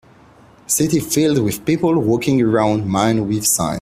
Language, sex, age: English, male, 19-29